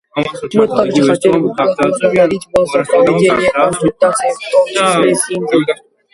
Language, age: Russian, under 19